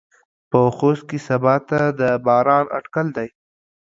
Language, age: Pashto, 19-29